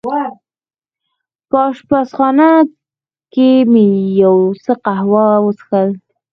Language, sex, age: Pashto, female, 19-29